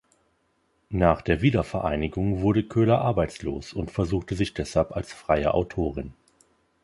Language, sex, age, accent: German, male, 30-39, Deutschland Deutsch